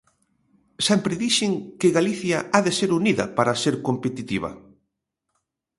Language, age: Galician, 50-59